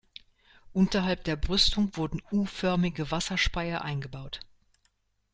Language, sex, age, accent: German, female, 60-69, Deutschland Deutsch